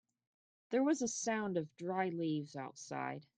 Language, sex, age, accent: English, female, 19-29, United States English